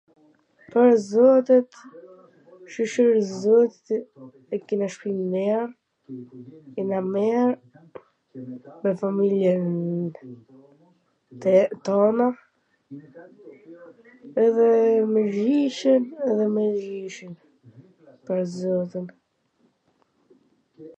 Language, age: Gheg Albanian, under 19